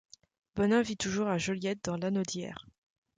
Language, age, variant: French, 30-39, Français de métropole